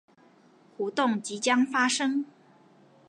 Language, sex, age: Chinese, female, 19-29